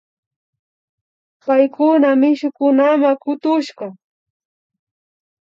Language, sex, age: Imbabura Highland Quichua, female, 30-39